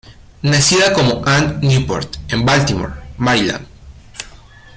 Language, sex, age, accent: Spanish, male, 19-29, México